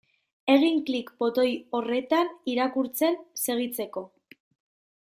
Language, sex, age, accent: Basque, female, 19-29, Mendebalekoa (Araba, Bizkaia, Gipuzkoako mendebaleko herri batzuk)